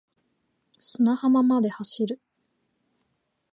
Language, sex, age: Japanese, female, 19-29